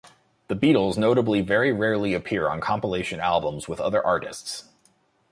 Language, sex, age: English, male, 19-29